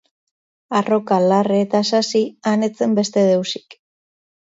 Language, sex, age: Basque, female, 30-39